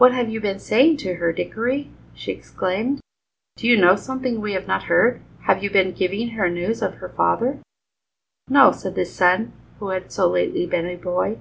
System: none